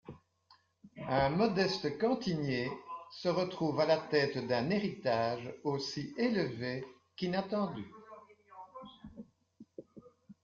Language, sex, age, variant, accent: French, female, 60-69, Français d'Europe, Français de Belgique